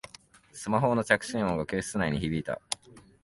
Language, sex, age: Japanese, male, 19-29